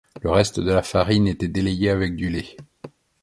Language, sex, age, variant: French, male, 50-59, Français de métropole